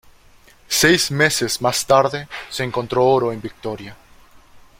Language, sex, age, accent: Spanish, male, 19-29, México